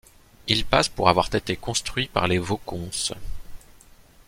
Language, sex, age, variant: French, male, 30-39, Français de métropole